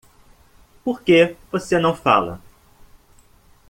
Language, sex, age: Portuguese, male, 30-39